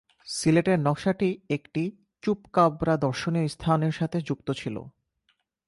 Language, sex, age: Bengali, male, 19-29